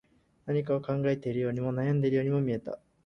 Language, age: Japanese, under 19